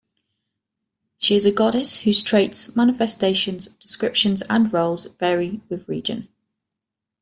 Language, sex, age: English, female, 30-39